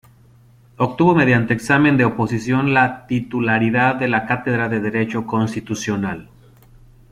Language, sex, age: Spanish, male, 30-39